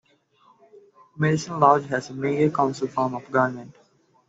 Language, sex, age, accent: English, male, 19-29, India and South Asia (India, Pakistan, Sri Lanka)